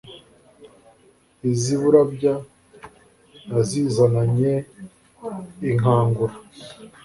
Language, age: Kinyarwanda, 30-39